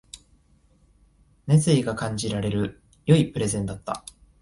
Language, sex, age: Japanese, male, 19-29